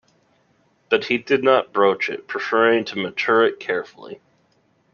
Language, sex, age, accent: English, male, 30-39, United States English